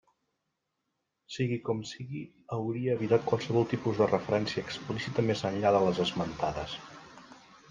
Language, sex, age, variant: Catalan, male, 40-49, Central